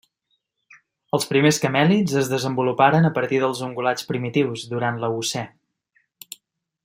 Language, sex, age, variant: Catalan, male, 30-39, Central